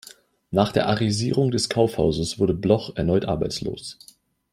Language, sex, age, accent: German, male, 19-29, Deutschland Deutsch